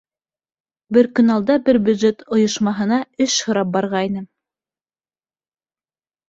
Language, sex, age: Bashkir, female, 19-29